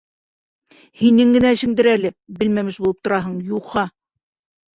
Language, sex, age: Bashkir, female, 60-69